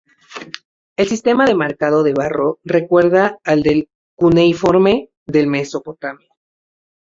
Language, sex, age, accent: Spanish, male, 19-29, México